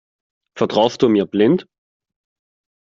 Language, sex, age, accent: German, male, 19-29, Deutschland Deutsch